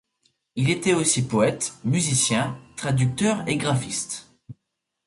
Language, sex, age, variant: French, male, 19-29, Français de métropole